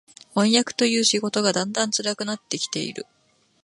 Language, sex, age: Japanese, female, 19-29